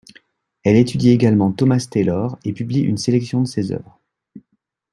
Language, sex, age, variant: French, male, 40-49, Français de métropole